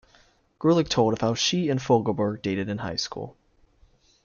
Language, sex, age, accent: English, male, under 19, United States English